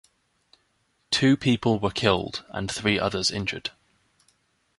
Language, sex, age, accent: English, male, 19-29, England English